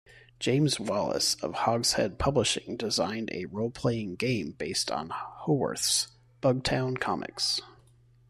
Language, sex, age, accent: English, male, 50-59, United States English